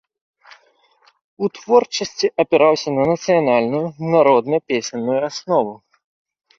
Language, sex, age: Belarusian, male, 19-29